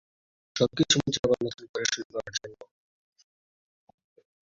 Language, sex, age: Bengali, male, 19-29